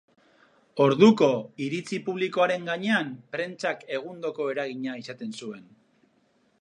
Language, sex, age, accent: Basque, male, 30-39, Mendebalekoa (Araba, Bizkaia, Gipuzkoako mendebaleko herri batzuk)